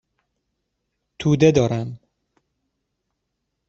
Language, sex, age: Persian, male, 19-29